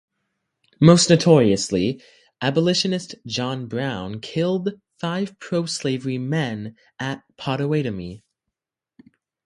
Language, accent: English, England English